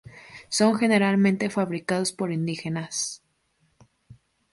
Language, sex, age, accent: Spanish, female, 19-29, México